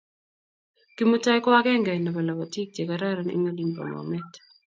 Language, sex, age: Kalenjin, female, 19-29